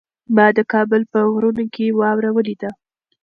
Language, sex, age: Pashto, female, 19-29